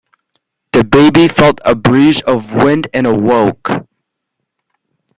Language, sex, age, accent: English, male, 19-29, United States English